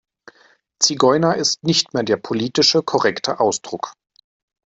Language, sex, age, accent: German, male, 30-39, Deutschland Deutsch